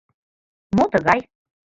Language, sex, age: Mari, female, 40-49